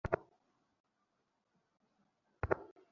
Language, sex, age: Bengali, male, 19-29